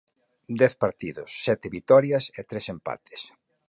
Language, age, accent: Galician, 50-59, Central (gheada)